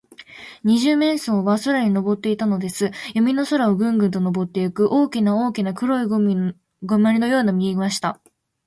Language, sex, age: Japanese, female, 19-29